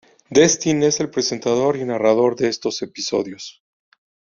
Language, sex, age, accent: Spanish, male, 40-49, México